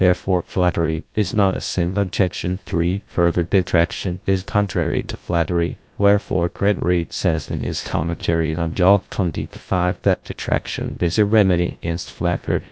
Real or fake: fake